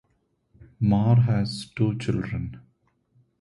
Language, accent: English, India and South Asia (India, Pakistan, Sri Lanka)